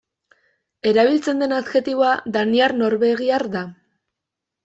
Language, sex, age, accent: Basque, female, under 19, Erdialdekoa edo Nafarra (Gipuzkoa, Nafarroa)